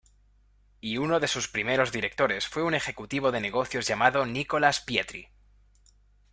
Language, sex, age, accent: Spanish, male, 30-39, España: Centro-Sur peninsular (Madrid, Toledo, Castilla-La Mancha)